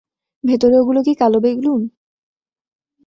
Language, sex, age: Bengali, female, 19-29